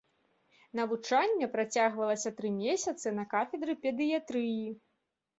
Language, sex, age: Belarusian, female, 19-29